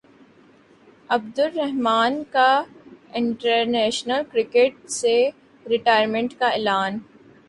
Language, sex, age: Urdu, female, 19-29